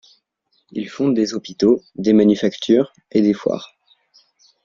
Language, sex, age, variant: French, male, under 19, Français de métropole